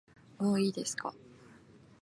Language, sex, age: Japanese, female, 19-29